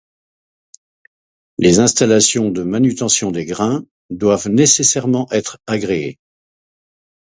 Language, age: French, 50-59